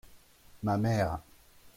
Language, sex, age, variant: French, male, 40-49, Français de métropole